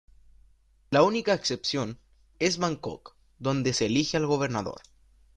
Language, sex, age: Spanish, male, 19-29